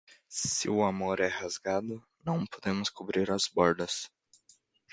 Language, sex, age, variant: Portuguese, male, 19-29, Portuguese (Brasil)